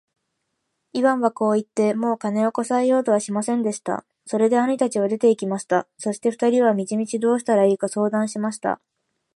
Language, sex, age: Japanese, female, 19-29